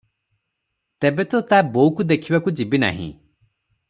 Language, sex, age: Odia, male, 30-39